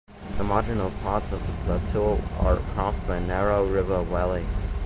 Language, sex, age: English, male, under 19